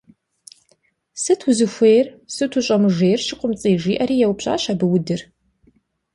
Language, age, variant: Kabardian, 30-39, Адыгэбзэ (Къэбэрдей, Кирил, псоми зэдай)